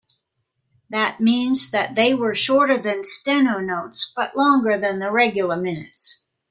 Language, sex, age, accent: English, female, 70-79, United States English